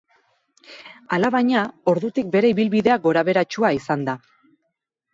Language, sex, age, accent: Basque, female, 30-39, Erdialdekoa edo Nafarra (Gipuzkoa, Nafarroa)